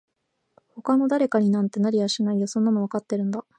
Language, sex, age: Japanese, female, 19-29